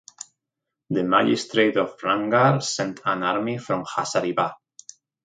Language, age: English, 30-39